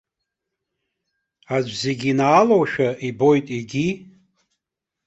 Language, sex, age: Abkhazian, male, 30-39